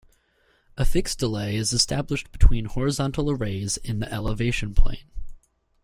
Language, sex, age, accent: English, male, 19-29, United States English